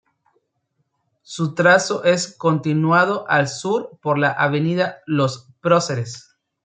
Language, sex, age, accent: Spanish, male, 30-39, México